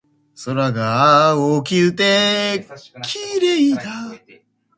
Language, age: Japanese, 19-29